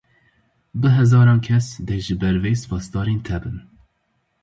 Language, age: Kurdish, 19-29